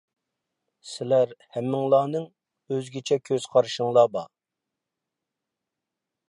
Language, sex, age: Uyghur, male, 40-49